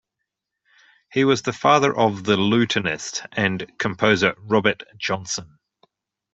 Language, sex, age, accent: English, male, 40-49, Australian English